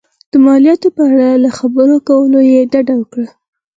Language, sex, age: Pashto, female, under 19